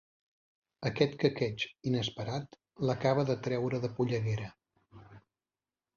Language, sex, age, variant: Catalan, male, 40-49, Central